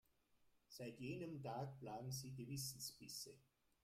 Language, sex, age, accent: German, male, 70-79, Österreichisches Deutsch